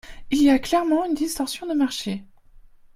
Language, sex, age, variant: French, female, 19-29, Français de métropole